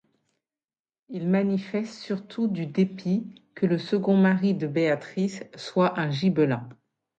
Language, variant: French, Français de métropole